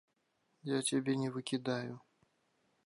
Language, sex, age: Belarusian, male, 40-49